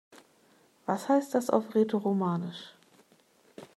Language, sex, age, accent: German, female, 30-39, Deutschland Deutsch